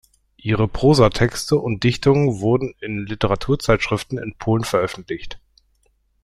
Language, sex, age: German, male, 30-39